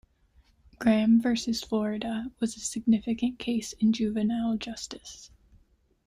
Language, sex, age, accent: English, female, 19-29, United States English